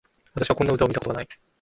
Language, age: Japanese, 19-29